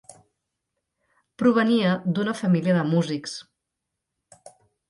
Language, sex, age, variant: Catalan, female, 40-49, Central